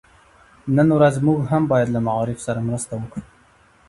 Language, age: Pashto, 19-29